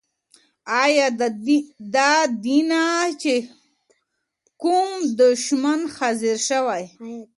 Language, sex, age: Pashto, female, 19-29